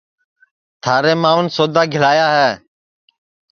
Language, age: Sansi, 19-29